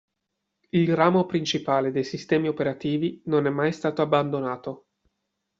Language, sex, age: Italian, male, 30-39